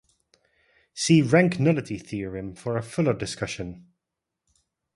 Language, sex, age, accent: English, male, 19-29, Dutch